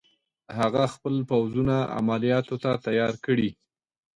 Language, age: Pashto, 40-49